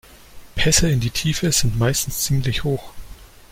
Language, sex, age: German, male, 19-29